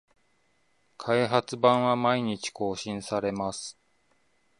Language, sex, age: Japanese, male, 30-39